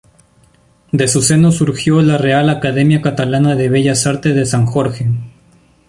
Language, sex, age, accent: Spanish, male, 19-29, Andino-Pacífico: Colombia, Perú, Ecuador, oeste de Bolivia y Venezuela andina